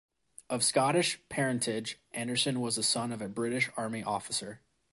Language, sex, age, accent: English, male, 30-39, United States English